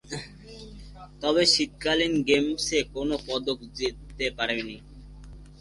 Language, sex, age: Bengali, male, under 19